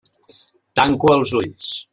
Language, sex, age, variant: Catalan, male, 60-69, Central